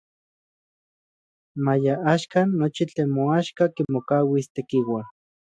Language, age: Central Puebla Nahuatl, 30-39